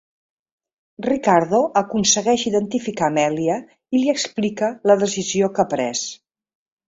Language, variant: Catalan, Central